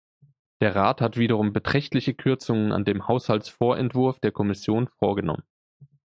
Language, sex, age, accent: German, male, 19-29, Deutschland Deutsch